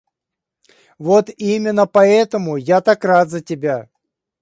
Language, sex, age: Russian, male, 50-59